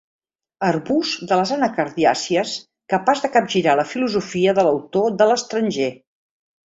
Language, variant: Catalan, Central